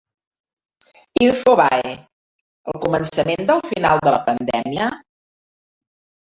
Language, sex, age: Catalan, female, 50-59